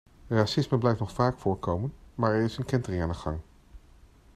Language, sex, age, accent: Dutch, male, 40-49, Nederlands Nederlands